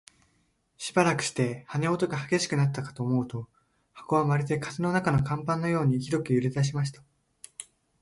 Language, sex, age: Japanese, male, under 19